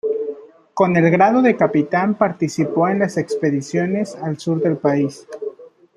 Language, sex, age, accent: Spanish, male, 19-29, México